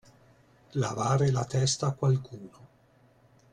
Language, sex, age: Italian, male, 30-39